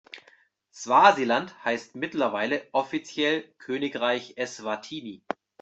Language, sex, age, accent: German, male, 40-49, Deutschland Deutsch